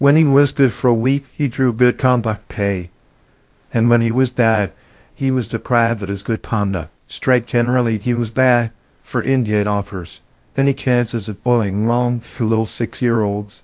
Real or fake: fake